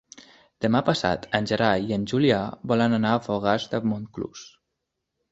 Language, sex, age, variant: Catalan, male, under 19, Nord-Occidental